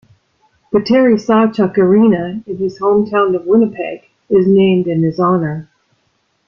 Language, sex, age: English, female, 50-59